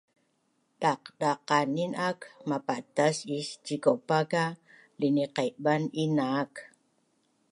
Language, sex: Bunun, female